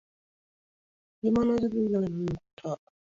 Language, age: English, 19-29